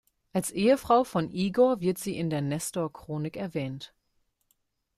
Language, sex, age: German, female, 19-29